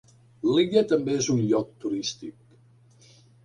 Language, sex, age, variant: Catalan, male, 50-59, Nord-Occidental